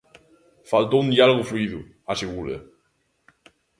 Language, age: Galician, 19-29